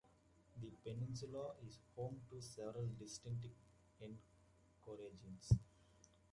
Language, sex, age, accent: English, male, 19-29, United States English